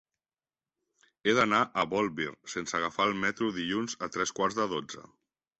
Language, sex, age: Catalan, male, 30-39